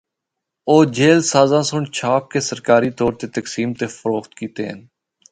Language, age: Northern Hindko, 19-29